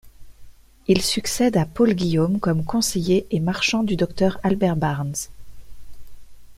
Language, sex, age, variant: French, female, 40-49, Français de métropole